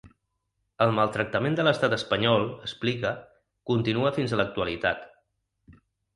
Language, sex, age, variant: Catalan, male, 40-49, Central